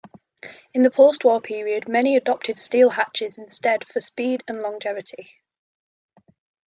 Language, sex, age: English, female, 19-29